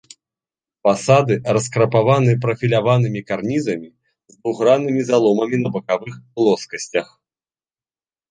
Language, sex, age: Belarusian, male, 30-39